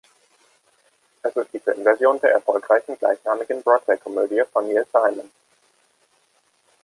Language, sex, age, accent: German, male, 30-39, Deutschland Deutsch